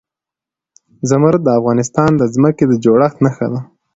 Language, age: Pashto, 19-29